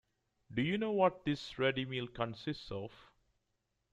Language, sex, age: English, male, 30-39